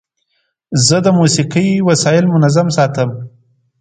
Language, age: Pashto, 19-29